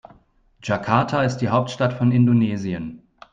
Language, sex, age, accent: German, male, 30-39, Deutschland Deutsch